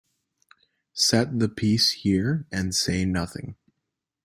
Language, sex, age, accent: English, male, under 19, United States English